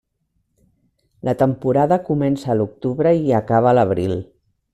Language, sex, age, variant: Catalan, female, 50-59, Central